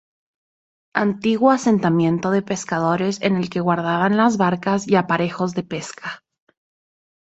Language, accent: Spanish, Andino-Pacífico: Colombia, Perú, Ecuador, oeste de Bolivia y Venezuela andina